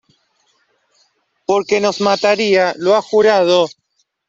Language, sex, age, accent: Spanish, male, 19-29, Rioplatense: Argentina, Uruguay, este de Bolivia, Paraguay